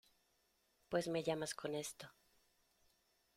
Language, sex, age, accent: Spanish, female, 40-49, México